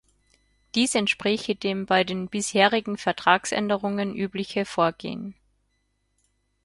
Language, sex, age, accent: German, female, 30-39, Österreichisches Deutsch